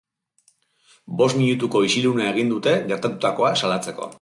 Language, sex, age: Basque, male, 40-49